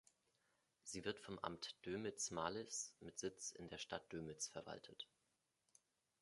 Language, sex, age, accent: German, male, 30-39, Deutschland Deutsch